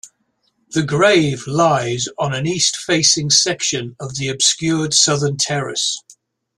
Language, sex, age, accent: English, male, 60-69, England English